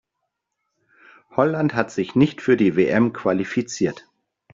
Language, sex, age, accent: German, male, 40-49, Deutschland Deutsch